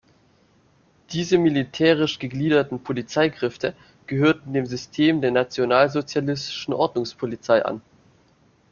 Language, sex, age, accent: German, male, under 19, Deutschland Deutsch